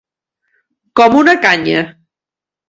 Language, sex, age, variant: Catalan, female, 50-59, Central